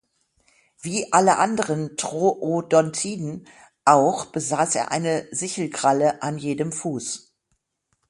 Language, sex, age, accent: German, female, 50-59, Deutschland Deutsch